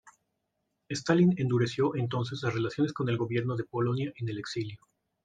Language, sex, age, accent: Spanish, male, 19-29, México